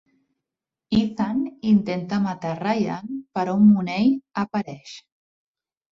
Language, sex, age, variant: Catalan, female, 30-39, Central